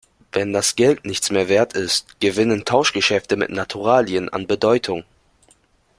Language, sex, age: German, male, 19-29